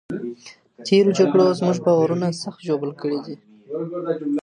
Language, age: Pashto, 19-29